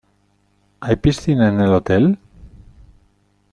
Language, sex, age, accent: Spanish, male, 60-69, España: Centro-Sur peninsular (Madrid, Toledo, Castilla-La Mancha)